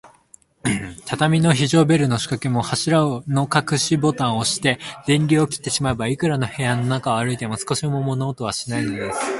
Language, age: Japanese, 19-29